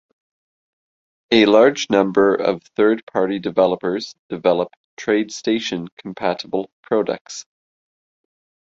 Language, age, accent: English, 30-39, Canadian English